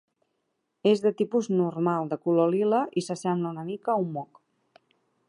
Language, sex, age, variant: Catalan, female, 40-49, Central